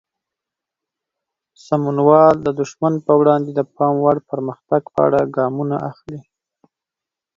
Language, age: Pashto, 30-39